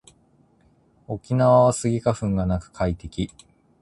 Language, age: Japanese, 19-29